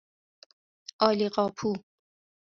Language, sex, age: Persian, female, 30-39